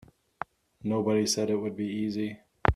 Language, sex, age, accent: English, male, 30-39, United States English